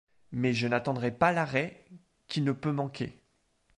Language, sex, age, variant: French, male, 30-39, Français de métropole